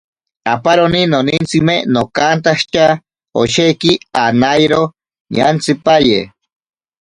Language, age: Ashéninka Perené, 40-49